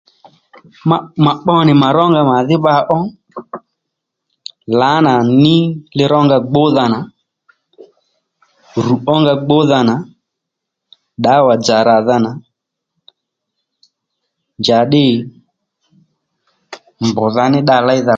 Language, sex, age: Lendu, male, 30-39